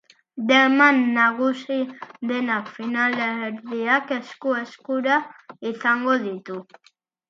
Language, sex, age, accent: Basque, male, under 19, Erdialdekoa edo Nafarra (Gipuzkoa, Nafarroa)